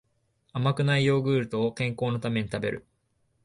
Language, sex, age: Japanese, male, 19-29